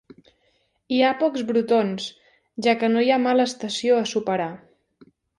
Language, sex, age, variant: Catalan, female, 19-29, Central